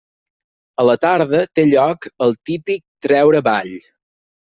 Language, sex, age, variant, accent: Catalan, male, 30-39, Balear, mallorquí